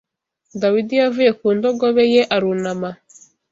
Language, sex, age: Kinyarwanda, female, 19-29